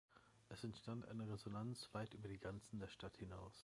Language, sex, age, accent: German, male, 19-29, Deutschland Deutsch